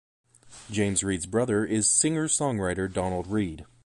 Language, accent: English, United States English